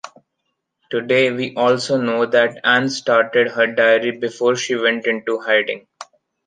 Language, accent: English, India and South Asia (India, Pakistan, Sri Lanka)